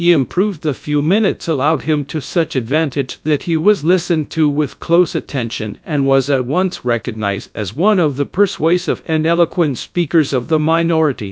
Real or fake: fake